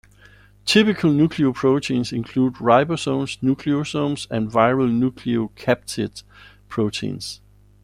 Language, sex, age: English, male, 40-49